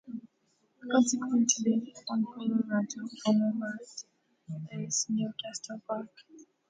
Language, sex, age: English, female, 19-29